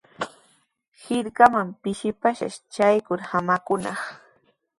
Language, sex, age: Sihuas Ancash Quechua, female, 19-29